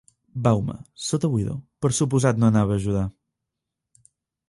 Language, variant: Catalan, Septentrional